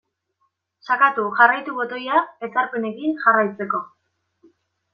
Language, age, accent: Basque, 19-29, Mendebalekoa (Araba, Bizkaia, Gipuzkoako mendebaleko herri batzuk)